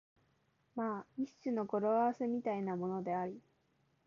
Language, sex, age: Japanese, female, 19-29